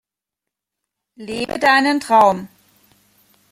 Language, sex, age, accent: German, female, 40-49, Deutschland Deutsch